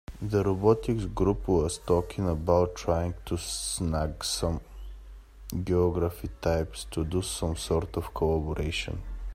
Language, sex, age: English, male, 30-39